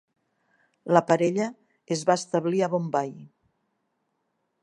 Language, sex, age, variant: Catalan, female, 60-69, Nord-Occidental